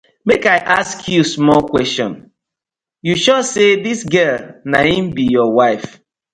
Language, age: Nigerian Pidgin, 30-39